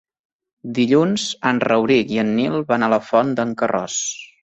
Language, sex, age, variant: Catalan, male, 19-29, Central